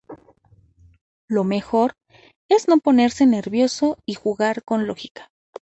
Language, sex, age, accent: Spanish, female, 30-39, México